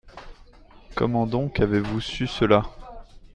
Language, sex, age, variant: French, male, 19-29, Français de métropole